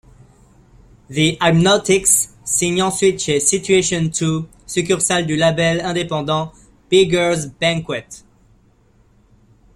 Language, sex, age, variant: French, male, 30-39, Français de métropole